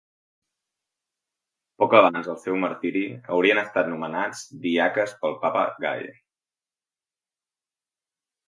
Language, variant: Catalan, Central